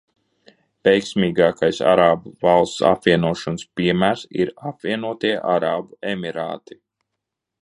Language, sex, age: Latvian, male, 30-39